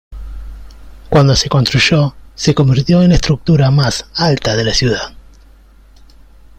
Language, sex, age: Spanish, male, 30-39